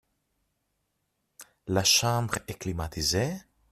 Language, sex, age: French, male, 30-39